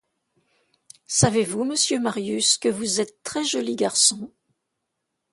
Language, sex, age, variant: French, female, 70-79, Français de métropole